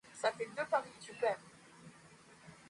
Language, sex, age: Swahili, female, 19-29